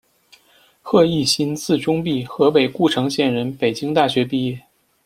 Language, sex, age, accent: Chinese, male, 30-39, 出生地：北京市